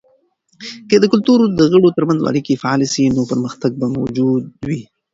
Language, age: Pashto, 19-29